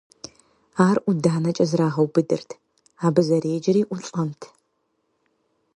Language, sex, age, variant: Kabardian, female, 19-29, Адыгэбзэ (Къэбэрдей, Кирил, псоми зэдай)